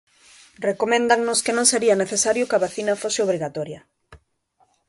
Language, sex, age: Galician, female, 30-39